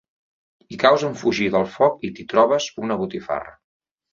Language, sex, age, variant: Catalan, male, 30-39, Central